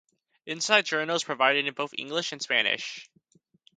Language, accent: English, United States English